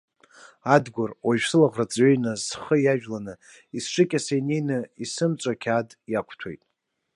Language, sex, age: Abkhazian, male, 19-29